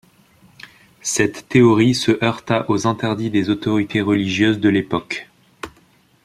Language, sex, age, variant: French, male, 19-29, Français de métropole